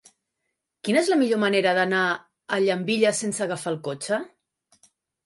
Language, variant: Catalan, Central